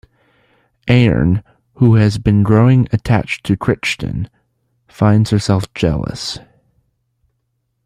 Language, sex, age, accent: English, male, under 19, United States English